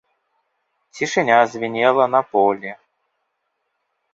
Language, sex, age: Belarusian, male, 30-39